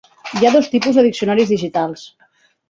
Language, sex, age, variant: Catalan, female, 40-49, Central